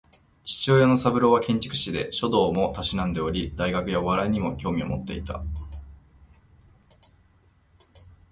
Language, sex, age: Japanese, male, 30-39